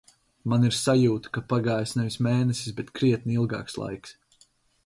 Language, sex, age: Latvian, male, 19-29